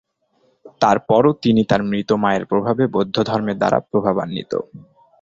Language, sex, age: Bengali, male, 19-29